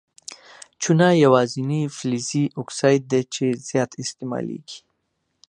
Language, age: Pashto, 30-39